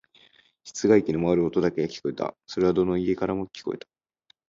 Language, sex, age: Japanese, male, under 19